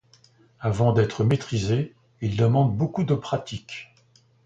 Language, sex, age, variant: French, male, 70-79, Français de métropole